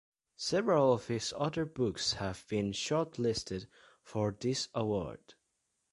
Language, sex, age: English, male, under 19